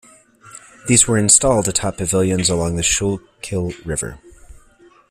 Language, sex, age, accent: English, male, 30-39, United States English